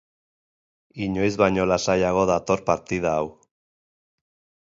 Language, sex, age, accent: Basque, male, 30-39, Erdialdekoa edo Nafarra (Gipuzkoa, Nafarroa)